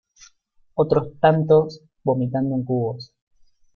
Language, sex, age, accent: Spanish, male, 40-49, Rioplatense: Argentina, Uruguay, este de Bolivia, Paraguay